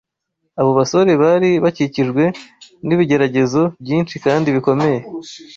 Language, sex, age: Kinyarwanda, male, 19-29